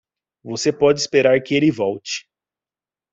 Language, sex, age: Portuguese, male, 30-39